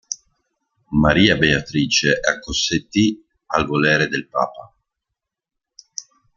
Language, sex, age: Italian, male, 50-59